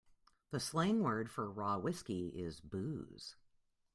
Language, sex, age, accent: English, female, 40-49, United States English